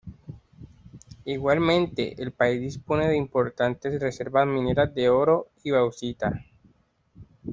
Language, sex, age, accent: Spanish, male, 19-29, Caribe: Cuba, Venezuela, Puerto Rico, República Dominicana, Panamá, Colombia caribeña, México caribeño, Costa del golfo de México